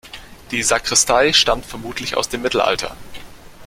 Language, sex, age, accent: German, male, under 19, Deutschland Deutsch